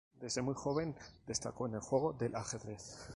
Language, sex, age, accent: Spanish, male, 40-49, España: Norte peninsular (Asturias, Castilla y León, Cantabria, País Vasco, Navarra, Aragón, La Rioja, Guadalajara, Cuenca)